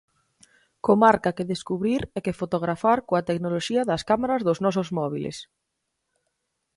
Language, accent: Galician, Atlántico (seseo e gheada)